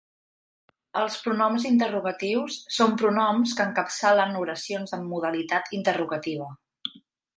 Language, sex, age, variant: Catalan, female, 30-39, Central